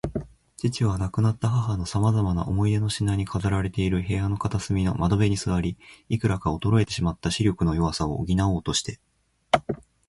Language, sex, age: Japanese, male, 19-29